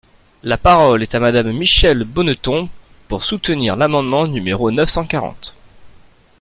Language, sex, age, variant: French, male, 19-29, Français de métropole